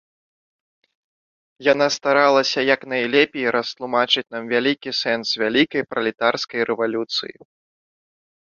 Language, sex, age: Belarusian, male, 19-29